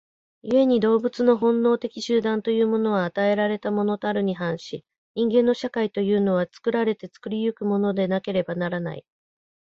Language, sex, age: Japanese, female, 50-59